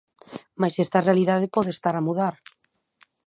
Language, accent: Galician, Normativo (estándar)